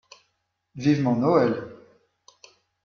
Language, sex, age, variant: French, male, 40-49, Français de métropole